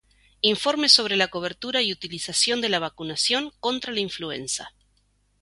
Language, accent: Spanish, Rioplatense: Argentina, Uruguay, este de Bolivia, Paraguay